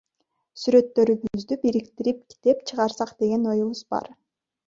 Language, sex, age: Kyrgyz, female, 30-39